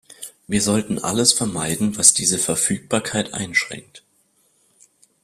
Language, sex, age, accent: German, male, 19-29, Deutschland Deutsch